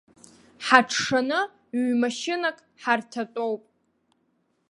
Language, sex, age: Abkhazian, female, under 19